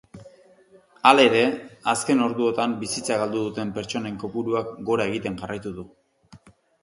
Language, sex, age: Basque, male, 40-49